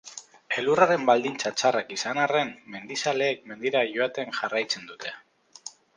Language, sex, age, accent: Basque, male, 30-39, Mendebalekoa (Araba, Bizkaia, Gipuzkoako mendebaleko herri batzuk)